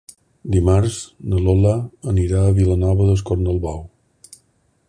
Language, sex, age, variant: Catalan, male, 50-59, Balear